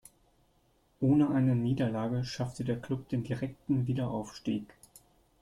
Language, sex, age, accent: German, male, 19-29, Deutschland Deutsch